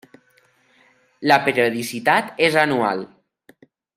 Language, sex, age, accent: Catalan, male, 30-39, valencià